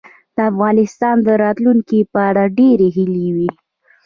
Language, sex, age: Pashto, female, 19-29